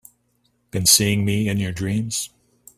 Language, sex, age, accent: English, male, 60-69, United States English